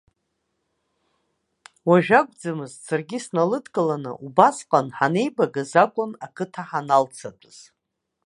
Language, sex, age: Abkhazian, female, 60-69